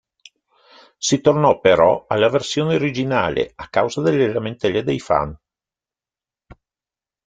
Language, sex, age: Italian, male, 60-69